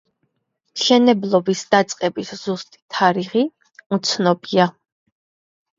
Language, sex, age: Georgian, female, 30-39